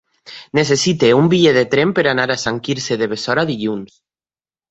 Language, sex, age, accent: Catalan, male, 19-29, valencià